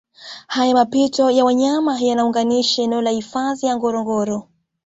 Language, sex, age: Swahili, female, 19-29